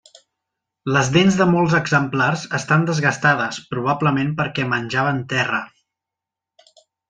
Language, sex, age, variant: Catalan, male, 40-49, Central